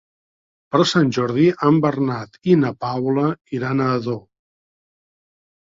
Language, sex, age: Catalan, male, 50-59